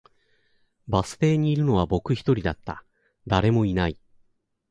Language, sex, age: Japanese, male, 40-49